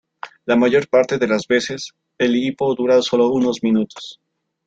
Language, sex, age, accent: Spanish, male, 19-29, Andino-Pacífico: Colombia, Perú, Ecuador, oeste de Bolivia y Venezuela andina